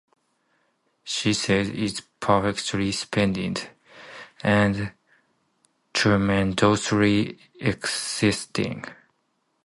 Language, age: English, 19-29